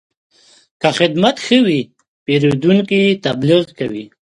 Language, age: Pashto, 19-29